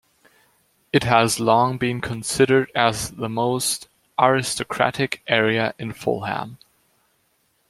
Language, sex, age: English, male, under 19